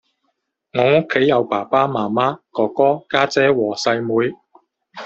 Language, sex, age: Cantonese, male, 40-49